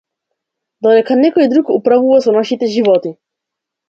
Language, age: Macedonian, 40-49